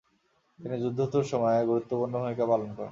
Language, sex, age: Bengali, male, 19-29